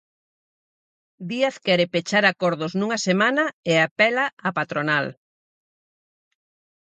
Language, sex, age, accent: Galician, female, 40-49, Atlántico (seseo e gheada)